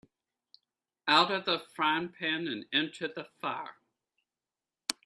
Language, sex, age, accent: English, male, 40-49, United States English